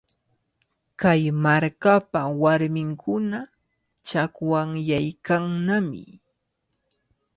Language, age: Cajatambo North Lima Quechua, 19-29